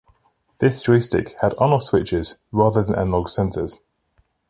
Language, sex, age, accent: English, male, 30-39, England English